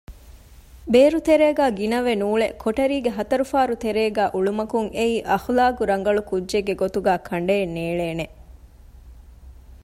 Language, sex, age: Divehi, female, 30-39